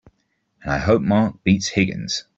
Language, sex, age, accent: English, male, 30-39, England English